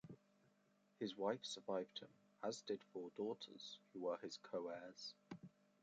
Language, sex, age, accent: English, male, 19-29, England English